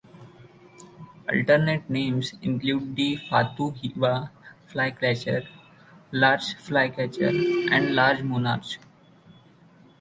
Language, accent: English, India and South Asia (India, Pakistan, Sri Lanka)